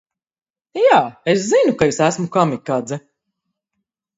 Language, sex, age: Latvian, female, 40-49